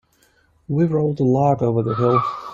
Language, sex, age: English, male, 19-29